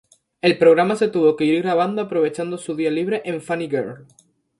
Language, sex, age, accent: Spanish, male, 19-29, España: Islas Canarias